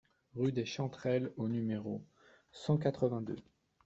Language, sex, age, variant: French, male, 40-49, Français de métropole